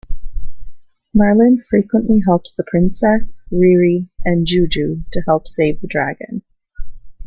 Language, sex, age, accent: English, female, 30-39, United States English